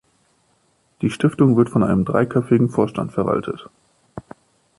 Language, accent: German, Deutschland Deutsch